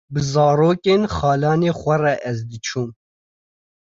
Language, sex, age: Kurdish, male, 19-29